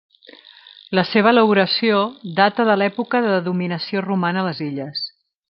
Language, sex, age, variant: Catalan, female, 40-49, Central